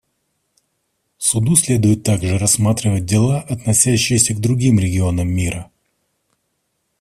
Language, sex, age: Russian, male, 30-39